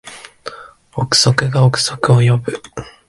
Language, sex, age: Japanese, male, 19-29